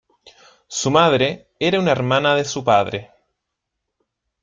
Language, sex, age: Spanish, male, 19-29